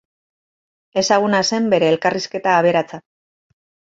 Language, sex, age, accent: Basque, female, 50-59, Mendebalekoa (Araba, Bizkaia, Gipuzkoako mendebaleko herri batzuk)